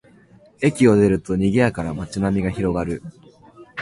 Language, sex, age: Japanese, male, 19-29